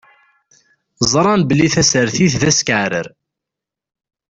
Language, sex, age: Kabyle, male, 19-29